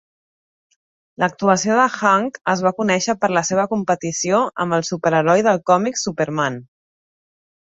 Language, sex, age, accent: Catalan, female, 30-39, Barcelona